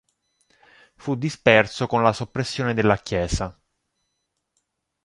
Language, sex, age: Italian, male, 30-39